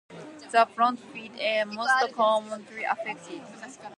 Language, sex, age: English, female, 19-29